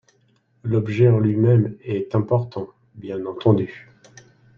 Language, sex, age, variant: French, male, 50-59, Français de métropole